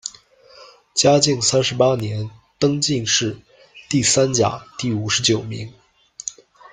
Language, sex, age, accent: Chinese, male, 19-29, 出生地：山东省